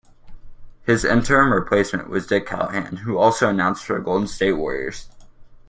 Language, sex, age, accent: English, male, under 19, United States English